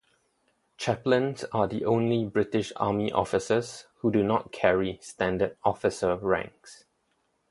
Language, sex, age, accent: English, male, 19-29, Singaporean English